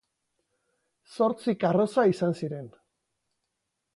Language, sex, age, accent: Basque, male, 40-49, Mendebalekoa (Araba, Bizkaia, Gipuzkoako mendebaleko herri batzuk)